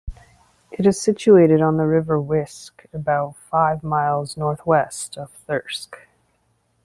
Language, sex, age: English, female, 30-39